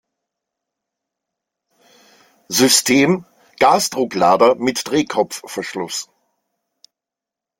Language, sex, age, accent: German, male, 40-49, Österreichisches Deutsch